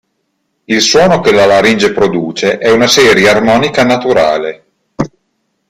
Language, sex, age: Italian, male, 40-49